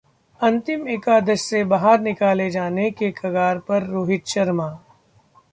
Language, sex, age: Hindi, male, 30-39